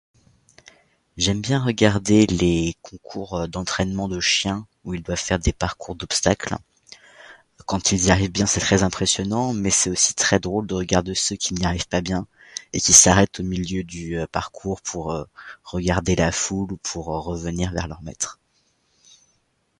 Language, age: French, 30-39